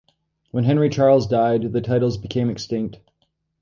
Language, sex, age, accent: English, male, 30-39, United States English